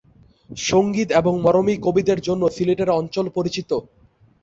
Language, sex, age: Bengali, male, 19-29